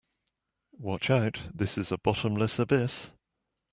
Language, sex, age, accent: English, male, 50-59, England English